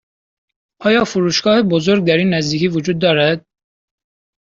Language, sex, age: Persian, male, 19-29